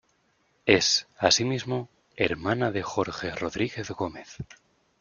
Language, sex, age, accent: Spanish, male, 19-29, España: Centro-Sur peninsular (Madrid, Toledo, Castilla-La Mancha)